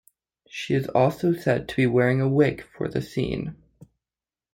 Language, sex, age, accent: English, male, 19-29, Canadian English